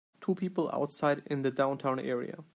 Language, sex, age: English, male, 30-39